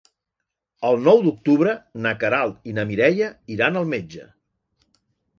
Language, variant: Catalan, Central